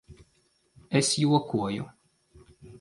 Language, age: Latvian, 40-49